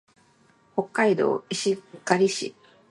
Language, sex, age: Japanese, female, 19-29